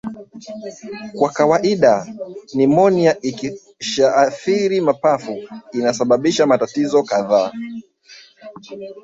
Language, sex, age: Swahili, male, 19-29